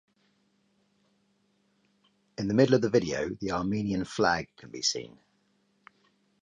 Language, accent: English, England English